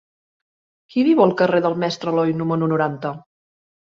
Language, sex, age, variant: Catalan, female, 30-39, Central